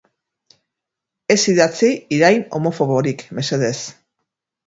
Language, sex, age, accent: Basque, female, 50-59, Erdialdekoa edo Nafarra (Gipuzkoa, Nafarroa)